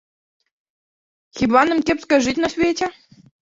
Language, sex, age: Belarusian, female, 19-29